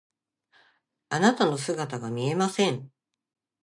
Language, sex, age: Japanese, female, 50-59